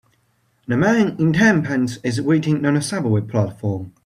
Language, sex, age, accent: English, male, 19-29, England English